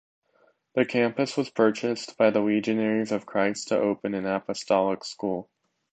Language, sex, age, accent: English, male, under 19, United States English